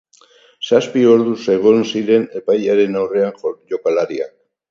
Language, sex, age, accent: Basque, male, 70-79, Mendebalekoa (Araba, Bizkaia, Gipuzkoako mendebaleko herri batzuk)